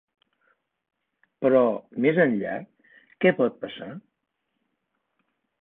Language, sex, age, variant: Catalan, male, 60-69, Central